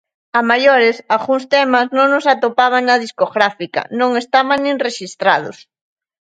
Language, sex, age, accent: Galician, female, 30-39, Central (gheada)